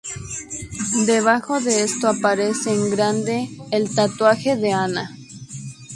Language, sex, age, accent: Spanish, female, 19-29, México